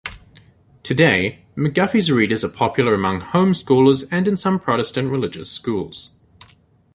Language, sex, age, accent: English, male, 30-39, New Zealand English